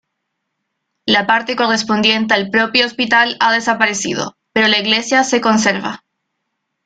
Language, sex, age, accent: Spanish, female, 19-29, Chileno: Chile, Cuyo